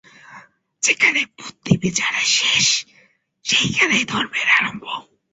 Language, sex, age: Bengali, male, under 19